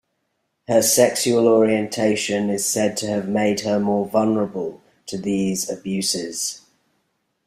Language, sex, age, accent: English, male, 40-49, England English